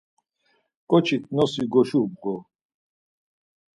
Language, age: Laz, 60-69